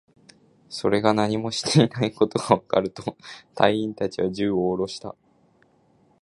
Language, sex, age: Japanese, male, 19-29